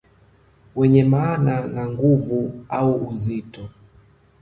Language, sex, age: Swahili, male, 30-39